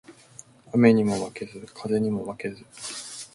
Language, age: Japanese, 19-29